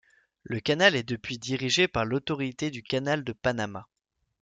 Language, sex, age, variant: French, male, 19-29, Français de métropole